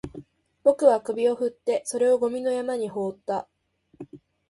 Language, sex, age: Japanese, female, under 19